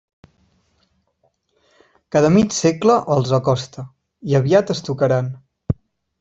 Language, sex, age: Catalan, male, under 19